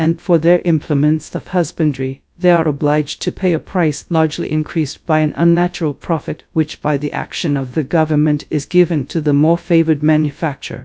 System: TTS, GradTTS